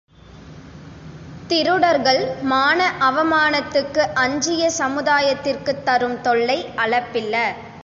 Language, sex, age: Tamil, female, under 19